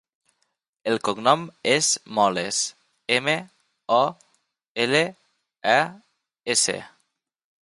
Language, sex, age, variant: Catalan, male, 19-29, Nord-Occidental